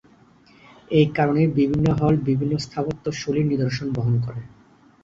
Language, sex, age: Bengali, male, 30-39